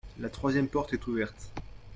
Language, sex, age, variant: French, male, 19-29, Français de métropole